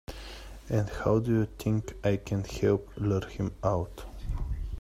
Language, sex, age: English, male, 30-39